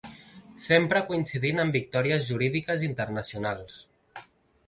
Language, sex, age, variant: Catalan, male, 30-39, Central